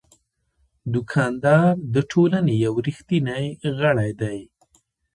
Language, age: Pashto, 30-39